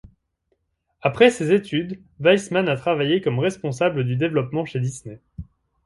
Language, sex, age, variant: French, male, 19-29, Français de métropole